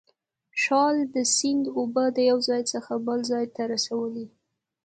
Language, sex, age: Pashto, female, 19-29